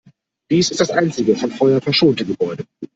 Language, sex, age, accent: German, male, 30-39, Deutschland Deutsch